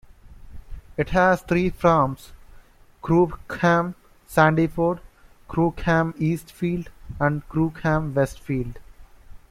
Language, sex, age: English, male, 19-29